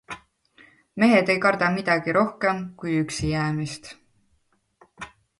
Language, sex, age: Estonian, female, 30-39